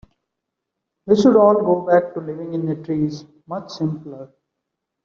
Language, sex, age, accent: English, male, 19-29, India and South Asia (India, Pakistan, Sri Lanka)